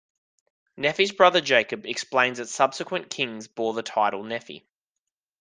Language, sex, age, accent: English, male, 19-29, Australian English